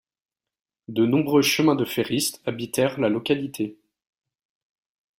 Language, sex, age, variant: French, male, 19-29, Français de métropole